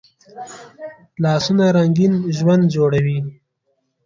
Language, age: Pashto, 19-29